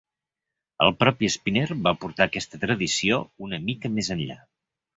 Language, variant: Catalan, Central